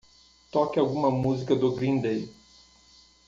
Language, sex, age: Portuguese, male, 50-59